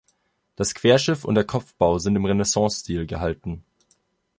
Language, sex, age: German, male, 19-29